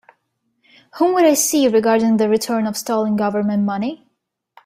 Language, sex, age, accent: English, female, 19-29, United States English